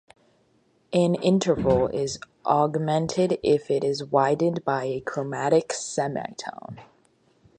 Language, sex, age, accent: English, female, under 19, United States English